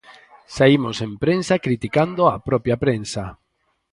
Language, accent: Galician, Normativo (estándar)